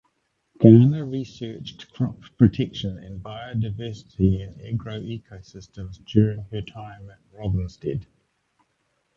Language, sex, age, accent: English, male, 60-69, New Zealand English